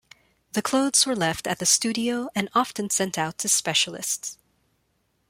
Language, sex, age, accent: English, female, 19-29, Filipino